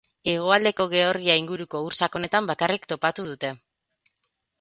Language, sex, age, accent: Basque, female, 30-39, Mendebalekoa (Araba, Bizkaia, Gipuzkoako mendebaleko herri batzuk)